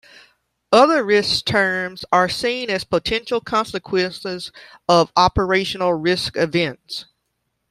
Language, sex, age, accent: English, female, 30-39, United States English